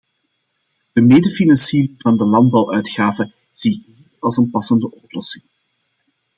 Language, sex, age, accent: Dutch, male, 40-49, Belgisch Nederlands